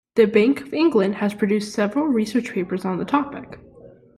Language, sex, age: English, female, under 19